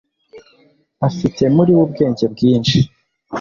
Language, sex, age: Kinyarwanda, male, 19-29